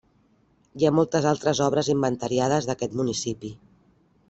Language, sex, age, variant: Catalan, female, 50-59, Central